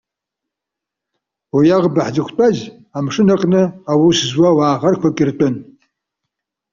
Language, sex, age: Abkhazian, male, 70-79